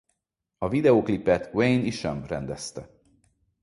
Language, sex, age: Hungarian, male, 40-49